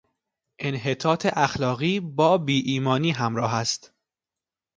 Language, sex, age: Persian, male, 19-29